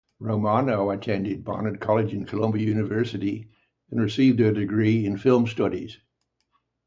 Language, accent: English, England English